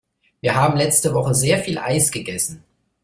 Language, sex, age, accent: German, male, 30-39, Deutschland Deutsch